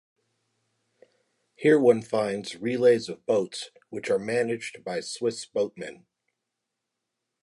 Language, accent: English, United States English